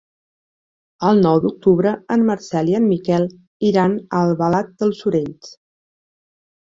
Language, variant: Catalan, Central